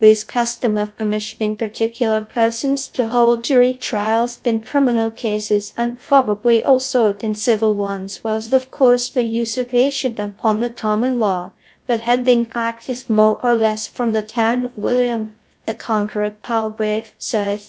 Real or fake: fake